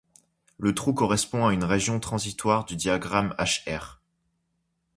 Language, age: French, 19-29